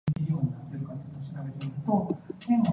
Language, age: Cantonese, 19-29